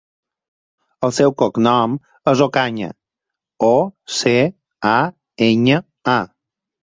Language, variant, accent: Catalan, Balear, mallorquí